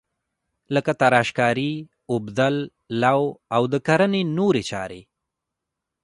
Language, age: Pashto, 19-29